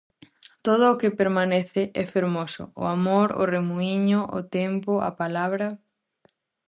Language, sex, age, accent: Galician, female, 19-29, Normativo (estándar)